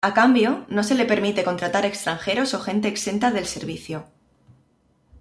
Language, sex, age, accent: Spanish, female, 19-29, España: Centro-Sur peninsular (Madrid, Toledo, Castilla-La Mancha)